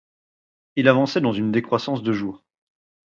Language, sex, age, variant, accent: French, male, 30-39, Français d'Europe, Français de Belgique